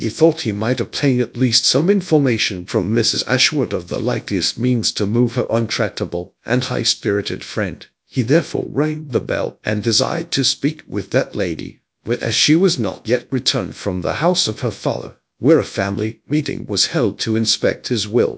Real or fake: fake